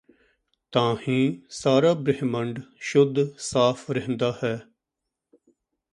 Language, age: Punjabi, 40-49